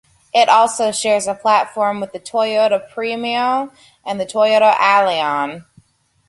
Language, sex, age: English, female, 19-29